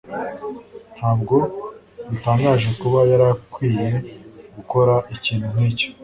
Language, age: Kinyarwanda, 19-29